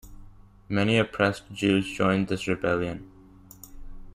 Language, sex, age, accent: English, male, under 19, United States English